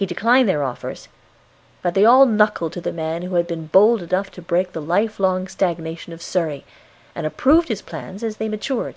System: none